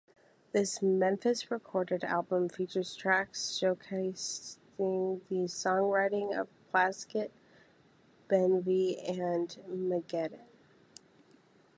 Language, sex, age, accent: English, female, 19-29, United States English